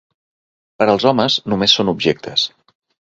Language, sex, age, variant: Catalan, male, 40-49, Central